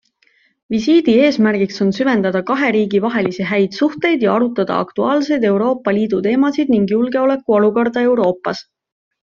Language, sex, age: Estonian, female, 19-29